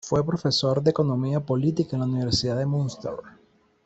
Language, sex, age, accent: Spanish, male, 30-39, Caribe: Cuba, Venezuela, Puerto Rico, República Dominicana, Panamá, Colombia caribeña, México caribeño, Costa del golfo de México